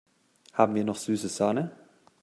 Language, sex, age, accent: German, male, 19-29, Deutschland Deutsch